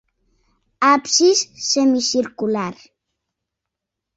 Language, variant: Catalan, Central